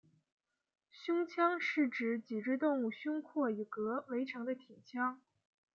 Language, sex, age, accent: Chinese, female, 19-29, 出生地：黑龙江省